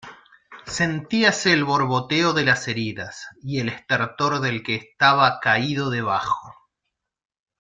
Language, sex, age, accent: Spanish, male, 30-39, Rioplatense: Argentina, Uruguay, este de Bolivia, Paraguay